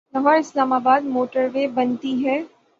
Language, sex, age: Urdu, female, 19-29